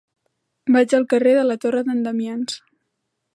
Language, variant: Catalan, Central